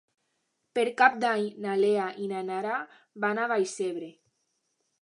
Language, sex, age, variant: Catalan, female, under 19, Alacantí